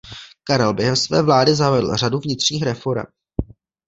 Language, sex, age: Czech, male, 19-29